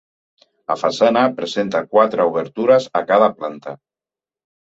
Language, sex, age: Catalan, male, 50-59